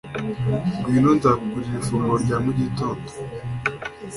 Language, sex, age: Kinyarwanda, male, under 19